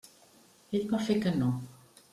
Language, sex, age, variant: Catalan, female, 50-59, Central